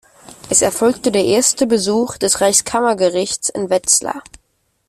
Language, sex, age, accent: German, male, under 19, Deutschland Deutsch